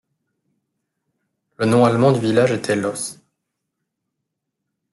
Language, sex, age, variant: French, male, 19-29, Français de métropole